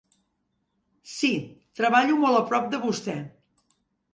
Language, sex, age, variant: Catalan, female, 50-59, Central